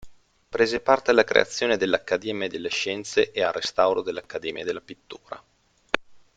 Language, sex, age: Italian, male, 30-39